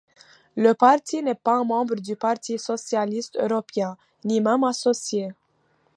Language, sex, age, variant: French, female, 19-29, Français de métropole